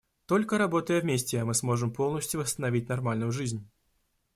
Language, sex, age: Russian, male, 19-29